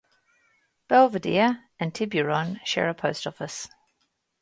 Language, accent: English, Australian English